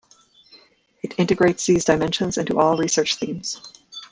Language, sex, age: English, female, 30-39